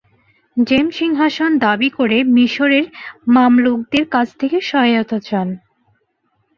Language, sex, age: Bengali, female, 19-29